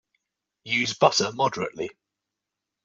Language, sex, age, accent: English, male, 40-49, England English